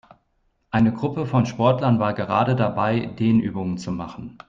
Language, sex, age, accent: German, male, 30-39, Deutschland Deutsch